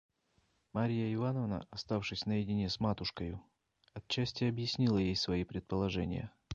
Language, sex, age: Russian, male, 40-49